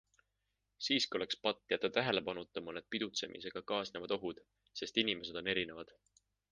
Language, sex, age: Estonian, male, 19-29